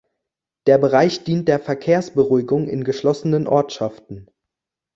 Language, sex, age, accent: German, male, under 19, Deutschland Deutsch